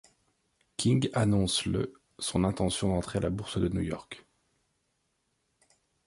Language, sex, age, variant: French, male, 30-39, Français de métropole